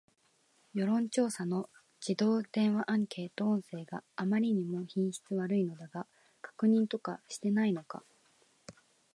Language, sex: Japanese, female